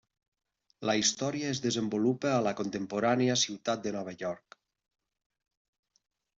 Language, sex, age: Catalan, male, 40-49